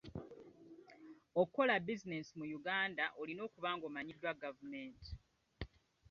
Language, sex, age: Ganda, female, 30-39